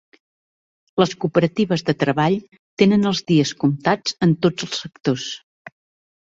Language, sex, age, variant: Catalan, female, 60-69, Central